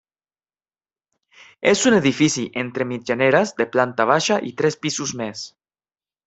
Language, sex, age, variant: Catalan, male, 19-29, Central